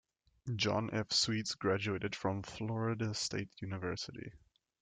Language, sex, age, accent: English, male, 19-29, United States English